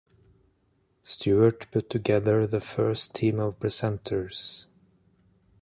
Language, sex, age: English, male, 30-39